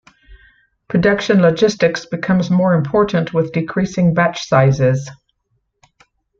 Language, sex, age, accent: English, female, 70-79, United States English